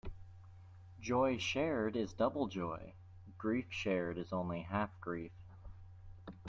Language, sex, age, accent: English, male, 30-39, United States English